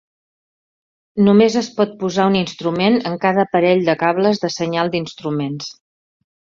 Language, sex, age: Catalan, female, 60-69